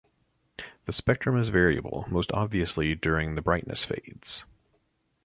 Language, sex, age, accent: English, male, 30-39, United States English